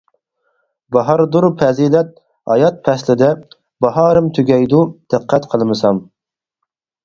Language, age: Uyghur, 30-39